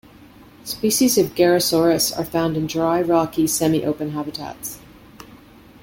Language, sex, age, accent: English, female, 50-59, Canadian English